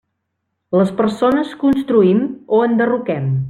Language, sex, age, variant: Catalan, female, 30-39, Central